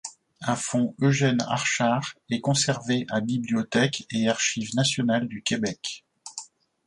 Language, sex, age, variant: French, male, 50-59, Français de métropole